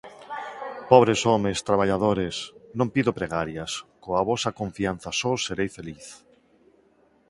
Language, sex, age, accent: Galician, male, 50-59, Neofalante